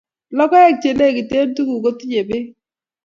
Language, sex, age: Kalenjin, female, 40-49